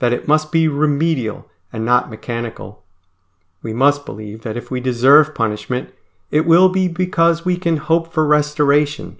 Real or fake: real